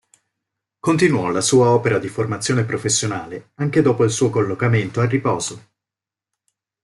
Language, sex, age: Italian, male, 40-49